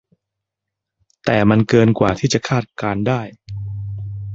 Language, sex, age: Thai, male, 30-39